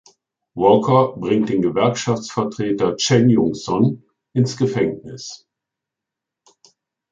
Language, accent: German, Deutschland Deutsch